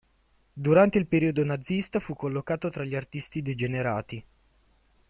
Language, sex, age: Italian, male, 19-29